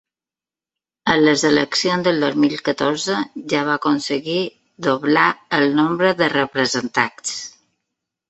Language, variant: Catalan, Balear